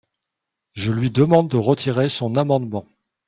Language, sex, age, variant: French, male, 30-39, Français de métropole